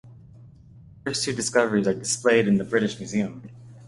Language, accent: English, United States English